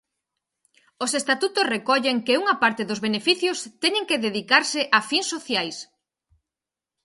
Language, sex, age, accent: Galician, female, 30-39, Central (gheada)